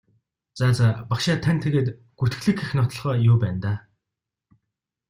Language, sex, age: Mongolian, male, 30-39